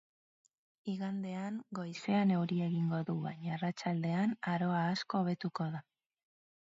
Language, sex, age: Basque, female, 40-49